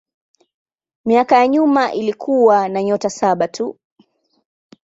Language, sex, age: Swahili, female, 19-29